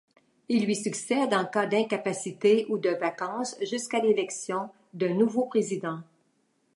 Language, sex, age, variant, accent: French, female, 70-79, Français d'Amérique du Nord, Français du Canada